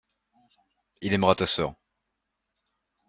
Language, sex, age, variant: French, male, 19-29, Français de métropole